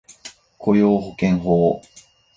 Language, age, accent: Japanese, 50-59, 標準語